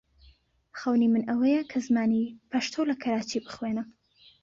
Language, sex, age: Central Kurdish, female, 19-29